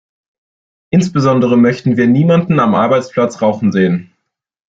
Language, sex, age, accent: German, male, under 19, Deutschland Deutsch